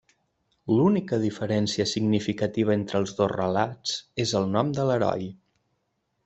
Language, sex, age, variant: Catalan, male, 19-29, Central